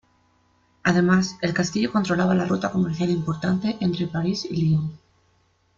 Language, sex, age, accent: Spanish, female, 30-39, España: Centro-Sur peninsular (Madrid, Toledo, Castilla-La Mancha)